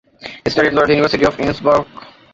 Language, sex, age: English, male, 19-29